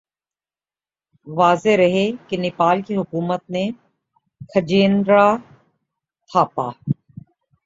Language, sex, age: Urdu, male, 19-29